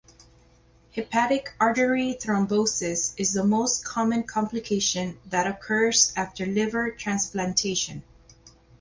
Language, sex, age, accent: English, female, 40-49, United States English